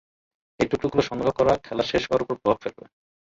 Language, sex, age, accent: Bengali, male, 40-49, প্রমিত